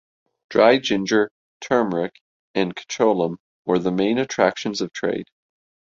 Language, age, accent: English, 30-39, Canadian English